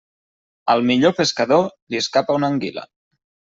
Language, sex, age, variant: Catalan, male, 19-29, Nord-Occidental